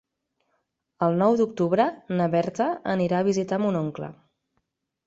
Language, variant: Catalan, Central